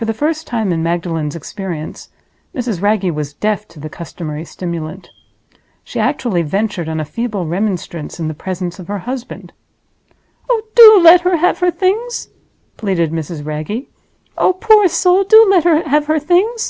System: none